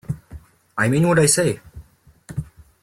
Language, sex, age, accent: English, male, under 19, United States English